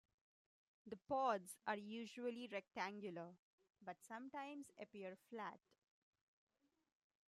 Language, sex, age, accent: English, female, 19-29, India and South Asia (India, Pakistan, Sri Lanka)